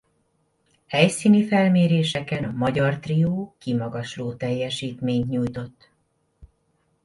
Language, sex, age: Hungarian, female, 40-49